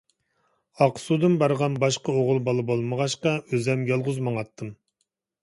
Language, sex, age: Uyghur, male, 40-49